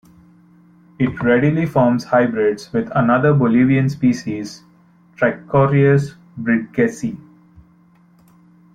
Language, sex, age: English, male, 19-29